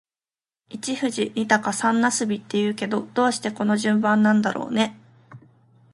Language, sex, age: Japanese, female, 19-29